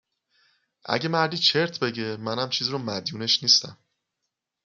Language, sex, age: Persian, male, 30-39